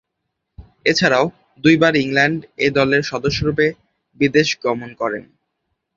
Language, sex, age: Bengali, male, under 19